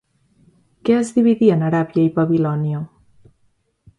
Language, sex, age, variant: Catalan, female, 19-29, Central